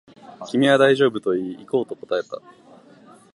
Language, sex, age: Japanese, male, 19-29